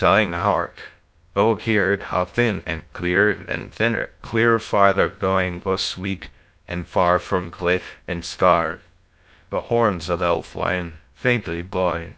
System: TTS, GlowTTS